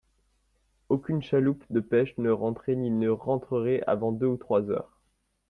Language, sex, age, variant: French, male, 19-29, Français de métropole